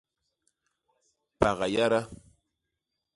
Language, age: Basaa, 40-49